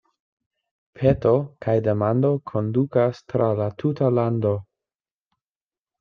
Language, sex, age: Esperanto, male, 19-29